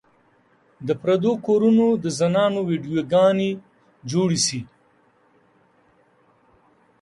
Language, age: Pashto, 50-59